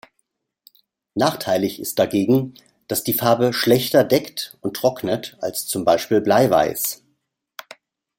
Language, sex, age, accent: German, male, 50-59, Deutschland Deutsch